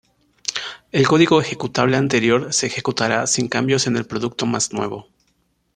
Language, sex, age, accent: Spanish, male, 19-29, México